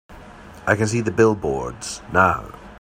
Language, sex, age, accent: English, male, 60-69, Scottish English